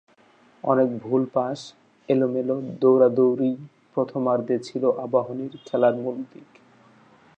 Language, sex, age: Bengali, male, 19-29